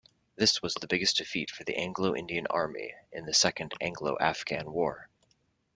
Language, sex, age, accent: English, male, 30-39, United States English